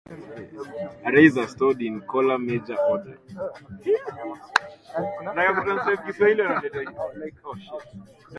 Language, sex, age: English, male, 19-29